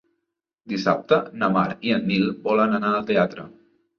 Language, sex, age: Catalan, male, 19-29